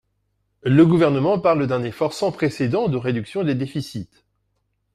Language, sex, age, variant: French, male, 40-49, Français de métropole